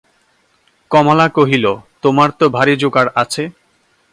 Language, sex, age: Bengali, male, 19-29